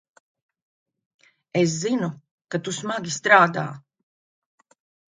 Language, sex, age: Latvian, female, 50-59